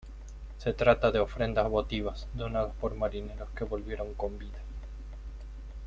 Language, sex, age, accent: Spanish, male, 30-39, Rioplatense: Argentina, Uruguay, este de Bolivia, Paraguay